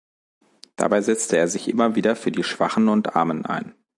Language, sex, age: German, male, 40-49